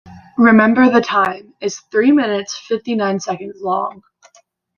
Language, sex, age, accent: English, female, 19-29, United States English